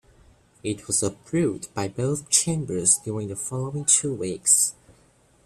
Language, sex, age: English, male, under 19